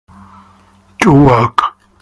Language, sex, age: English, male, 60-69